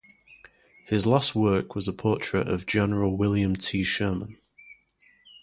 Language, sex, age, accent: English, male, 30-39, England English